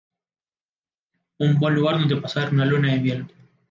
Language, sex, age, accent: Spanish, male, 19-29, América central